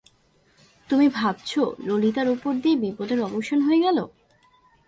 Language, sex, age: Bengali, female, 19-29